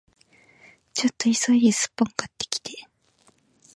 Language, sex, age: Japanese, female, 19-29